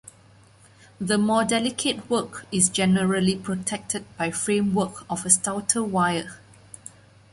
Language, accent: English, Malaysian English